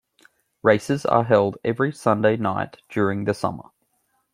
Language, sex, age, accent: English, male, 30-39, Australian English